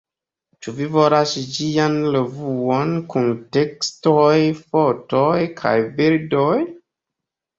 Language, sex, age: Esperanto, male, 30-39